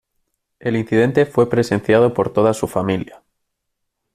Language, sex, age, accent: Spanish, male, 19-29, España: Centro-Sur peninsular (Madrid, Toledo, Castilla-La Mancha)